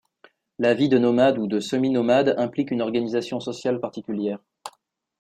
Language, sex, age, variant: French, male, 19-29, Français de métropole